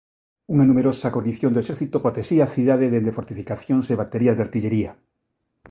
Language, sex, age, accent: Galician, male, 50-59, Normativo (estándar)